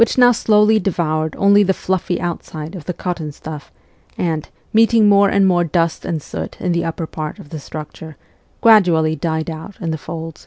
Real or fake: real